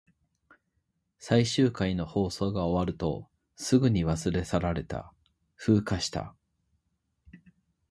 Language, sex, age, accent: Japanese, male, 30-39, 関西弁